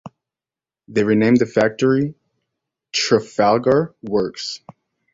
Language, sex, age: English, male, 19-29